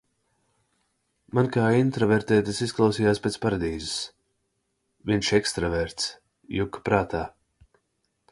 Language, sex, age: Latvian, male, 19-29